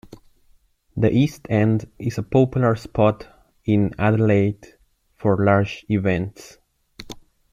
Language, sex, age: English, male, 19-29